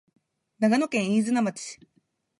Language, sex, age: Japanese, female, 19-29